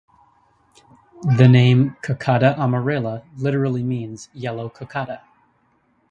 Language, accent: English, United States English